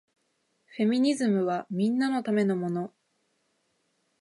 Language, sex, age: Japanese, female, 19-29